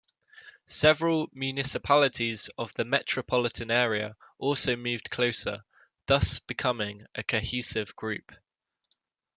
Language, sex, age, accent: English, male, 19-29, England English